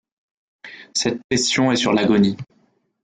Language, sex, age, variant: French, male, 30-39, Français de métropole